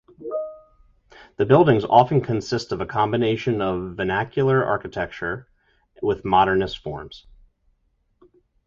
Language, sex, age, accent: English, male, 30-39, United States English